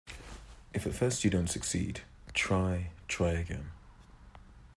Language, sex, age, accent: English, male, 30-39, England English